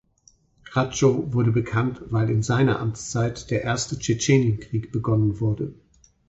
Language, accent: German, Deutschland Deutsch